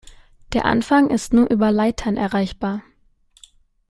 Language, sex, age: German, female, under 19